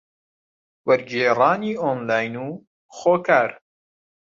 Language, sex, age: Central Kurdish, male, 19-29